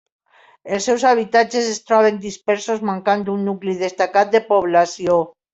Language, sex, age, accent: Catalan, female, 60-69, valencià